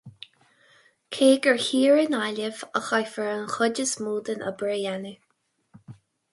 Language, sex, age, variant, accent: Irish, female, 19-29, Gaeilge Uladh, Cainteoir líofa, ní ó dhúchas